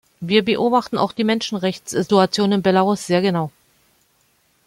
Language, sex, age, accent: German, female, 50-59, Deutschland Deutsch